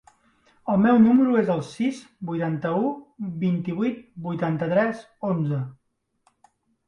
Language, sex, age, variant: Catalan, male, 40-49, Central